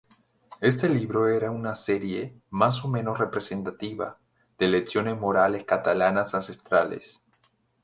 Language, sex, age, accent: Spanish, male, 19-29, México